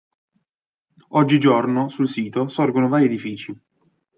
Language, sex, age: Italian, male, 19-29